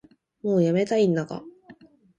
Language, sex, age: Japanese, female, 19-29